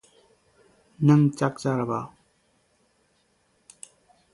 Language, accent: English, India and South Asia (India, Pakistan, Sri Lanka)